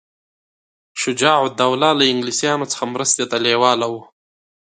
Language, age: Pashto, 19-29